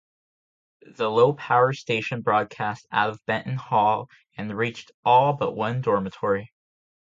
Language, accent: English, United States English